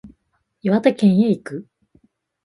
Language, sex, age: Japanese, female, 19-29